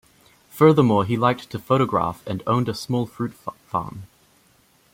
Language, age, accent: English, 19-29, New Zealand English